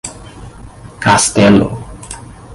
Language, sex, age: Portuguese, male, 19-29